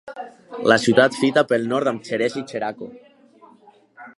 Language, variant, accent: Catalan, Alacantí, valencià